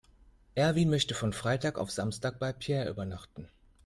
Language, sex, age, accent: German, male, 30-39, Deutschland Deutsch